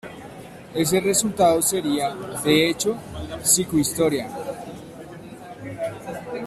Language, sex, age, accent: Spanish, male, 19-29, Caribe: Cuba, Venezuela, Puerto Rico, República Dominicana, Panamá, Colombia caribeña, México caribeño, Costa del golfo de México